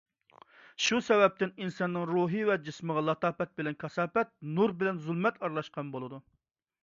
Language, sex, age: Uyghur, male, 30-39